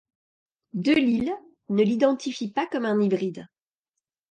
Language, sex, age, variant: French, female, 40-49, Français de métropole